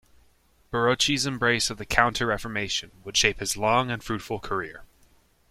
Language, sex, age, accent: English, male, 19-29, United States English